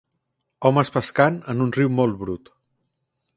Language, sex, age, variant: Catalan, male, 30-39, Central